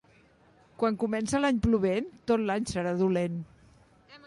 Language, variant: Catalan, Central